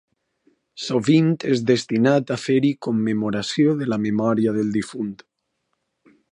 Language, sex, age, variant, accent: Catalan, male, 19-29, Alacantí, valencià